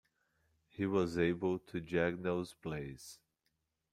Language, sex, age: English, male, 30-39